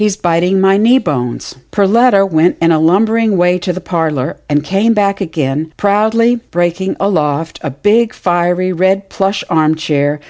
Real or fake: real